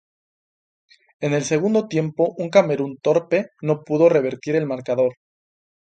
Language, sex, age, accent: Spanish, male, 19-29, México